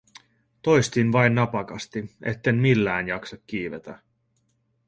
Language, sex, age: Finnish, male, 30-39